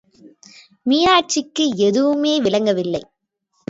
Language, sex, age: Tamil, female, 19-29